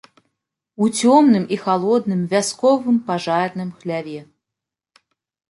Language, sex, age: Belarusian, female, 30-39